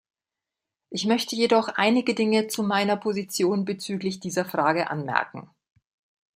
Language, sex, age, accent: German, female, 50-59, Deutschland Deutsch